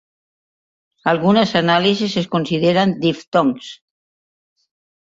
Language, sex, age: Catalan, female, 50-59